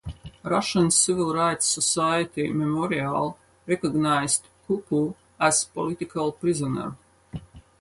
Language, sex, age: English, female, 50-59